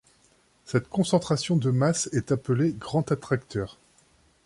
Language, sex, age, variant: French, male, 30-39, Français de métropole